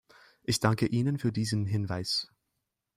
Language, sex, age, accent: German, male, 19-29, Deutschland Deutsch